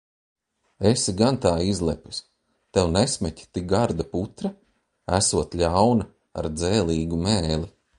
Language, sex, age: Latvian, male, 40-49